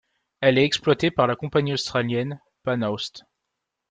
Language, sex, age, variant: French, male, 19-29, Français de métropole